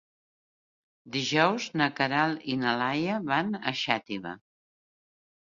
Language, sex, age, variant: Catalan, female, 60-69, Central